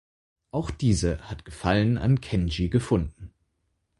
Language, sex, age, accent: German, male, 19-29, Deutschland Deutsch